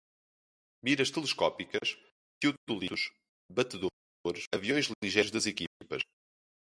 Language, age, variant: Portuguese, 19-29, Portuguese (Portugal)